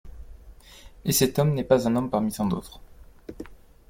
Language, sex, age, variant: French, male, 19-29, Français de métropole